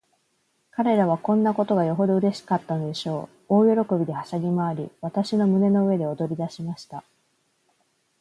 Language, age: Japanese, 30-39